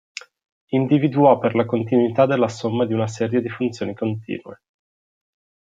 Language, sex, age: Italian, male, 19-29